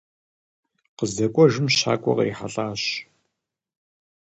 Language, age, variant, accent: Kabardian, 40-49, Адыгэбзэ (Къэбэрдей, Кирил, псоми зэдай), Джылэхъстэней (Gilahsteney)